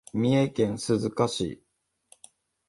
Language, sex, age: Japanese, male, 40-49